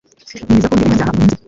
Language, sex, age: Kinyarwanda, female, under 19